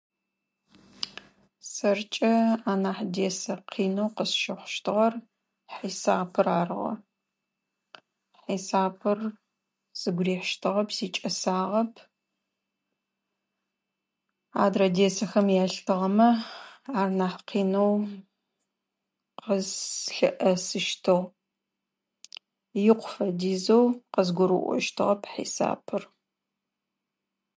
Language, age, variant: Adyghe, 40-49, Адыгабзэ (Кирил, пстэумэ зэдыряе)